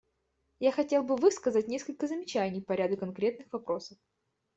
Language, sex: Russian, female